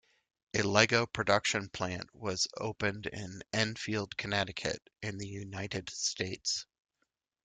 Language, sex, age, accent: English, male, 30-39, United States English